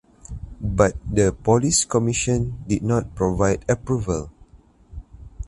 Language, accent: English, Malaysian English